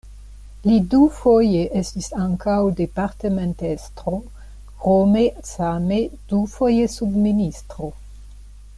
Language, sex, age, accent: Esperanto, female, 60-69, Internacia